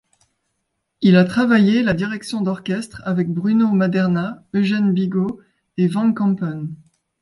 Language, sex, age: French, female, 30-39